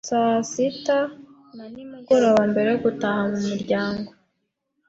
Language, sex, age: Kinyarwanda, female, 19-29